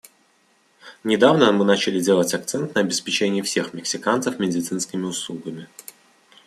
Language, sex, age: Russian, male, 19-29